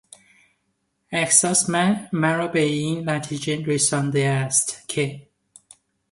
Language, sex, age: Persian, male, 30-39